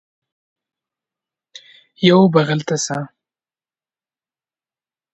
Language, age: Pashto, 19-29